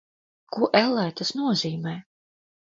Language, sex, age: Latvian, female, 40-49